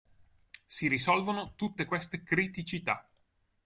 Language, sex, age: Italian, male, 30-39